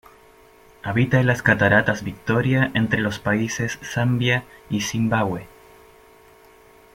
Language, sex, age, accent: Spanish, male, 19-29, Chileno: Chile, Cuyo